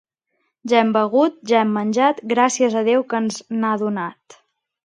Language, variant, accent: Catalan, Central, central